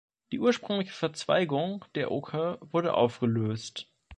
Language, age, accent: German, under 19, Deutschland Deutsch